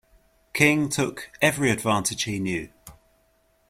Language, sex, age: English, male, 50-59